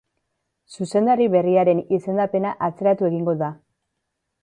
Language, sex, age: Basque, female, 30-39